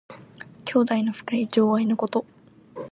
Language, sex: Japanese, female